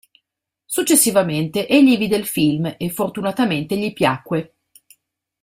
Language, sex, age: Italian, female, 40-49